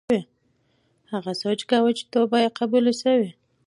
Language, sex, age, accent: Pashto, female, 19-29, معیاري پښتو